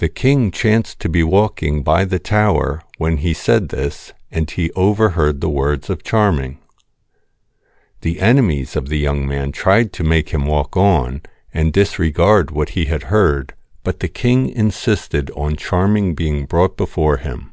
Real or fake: real